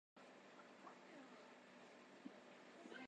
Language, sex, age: Adamawa Fulfulde, female, under 19